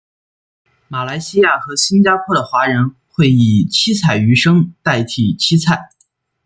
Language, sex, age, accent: Chinese, male, 19-29, 出生地：山西省